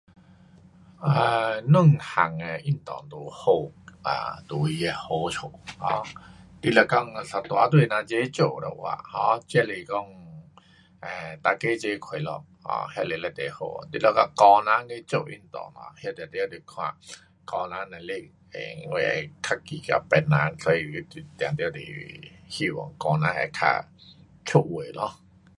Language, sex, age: Pu-Xian Chinese, male, 50-59